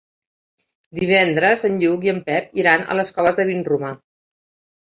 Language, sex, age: Catalan, female, 60-69